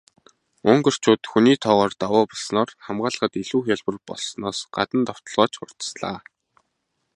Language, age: Mongolian, 19-29